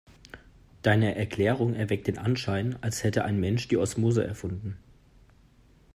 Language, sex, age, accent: German, male, 19-29, Deutschland Deutsch